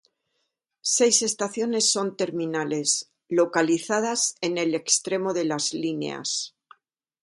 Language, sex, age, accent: Spanish, female, 60-69, España: Norte peninsular (Asturias, Castilla y León, Cantabria, País Vasco, Navarra, Aragón, La Rioja, Guadalajara, Cuenca)